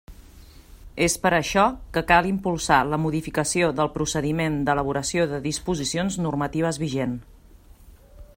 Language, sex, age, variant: Catalan, female, 40-49, Central